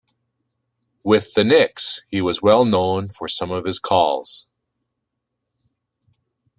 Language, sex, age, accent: English, male, 60-69, United States English